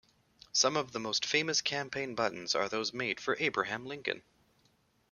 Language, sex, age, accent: English, male, 30-39, Canadian English